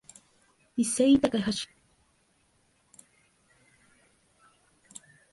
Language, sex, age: Spanish, female, 30-39